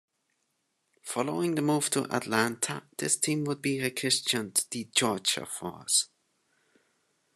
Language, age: English, 19-29